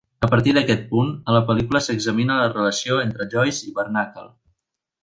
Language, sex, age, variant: Catalan, male, 19-29, Central